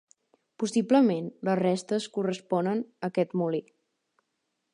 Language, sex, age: Catalan, female, under 19